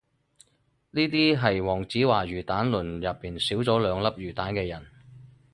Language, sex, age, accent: Cantonese, male, 30-39, 广州音